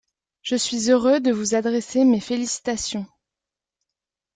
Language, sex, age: French, female, 19-29